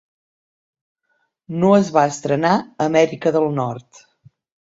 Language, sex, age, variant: Catalan, female, 50-59, Central